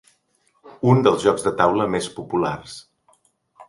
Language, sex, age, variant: Catalan, male, 50-59, Central